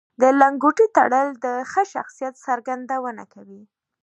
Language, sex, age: Pashto, female, 19-29